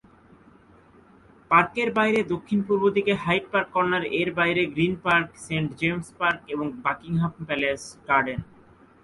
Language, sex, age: Bengali, male, 19-29